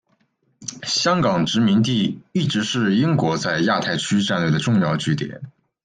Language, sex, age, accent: Chinese, male, 19-29, 出生地：山东省